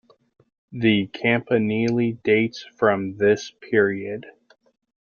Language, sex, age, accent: English, male, 30-39, United States English